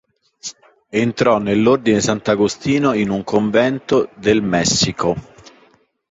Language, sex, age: Italian, male, 40-49